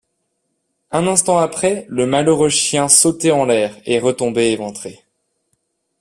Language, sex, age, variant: French, male, 19-29, Français de métropole